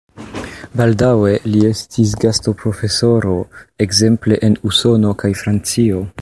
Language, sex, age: Esperanto, male, 19-29